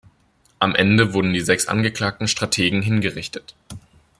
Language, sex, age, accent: German, male, 19-29, Deutschland Deutsch